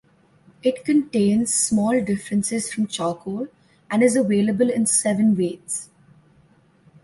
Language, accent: English, India and South Asia (India, Pakistan, Sri Lanka)